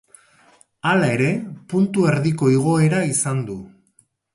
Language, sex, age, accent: Basque, male, 40-49, Erdialdekoa edo Nafarra (Gipuzkoa, Nafarroa)